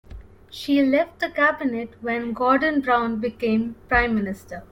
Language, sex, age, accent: English, female, 19-29, India and South Asia (India, Pakistan, Sri Lanka)